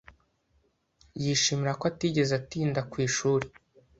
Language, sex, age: Kinyarwanda, male, 19-29